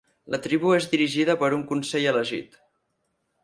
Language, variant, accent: Catalan, Central, central